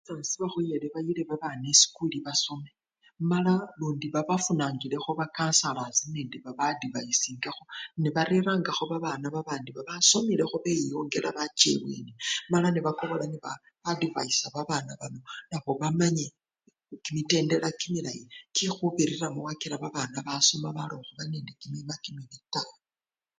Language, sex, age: Luyia, female, 50-59